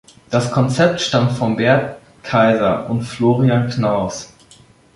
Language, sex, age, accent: German, male, under 19, Deutschland Deutsch